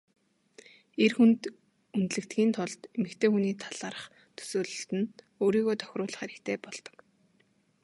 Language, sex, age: Mongolian, female, 19-29